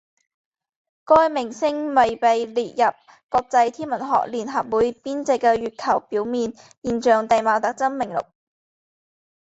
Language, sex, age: Chinese, female, 19-29